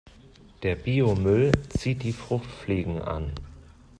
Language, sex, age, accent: German, male, 30-39, Deutschland Deutsch